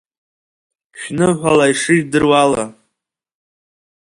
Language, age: Abkhazian, under 19